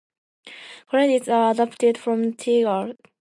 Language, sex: English, female